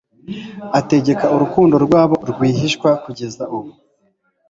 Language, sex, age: Kinyarwanda, male, 19-29